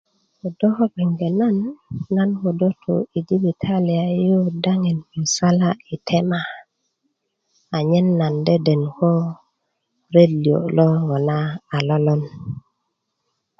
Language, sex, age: Kuku, female, 19-29